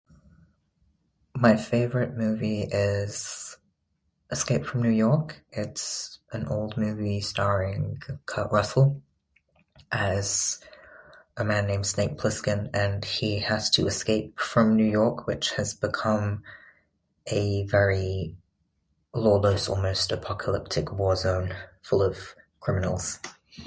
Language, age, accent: English, 19-29, England English